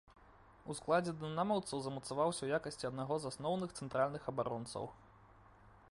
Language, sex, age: Belarusian, male, 19-29